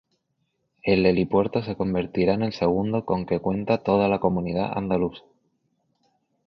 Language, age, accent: Spanish, 19-29, España: Islas Canarias